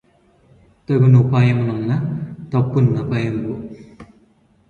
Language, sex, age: Telugu, male, under 19